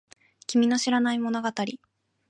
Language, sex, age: Japanese, female, 19-29